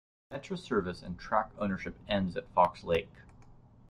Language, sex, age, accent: English, male, 30-39, United States English